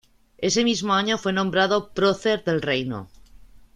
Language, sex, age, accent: Spanish, male, 30-39, España: Centro-Sur peninsular (Madrid, Toledo, Castilla-La Mancha)